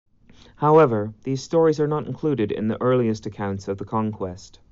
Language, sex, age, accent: English, male, 30-39, Canadian English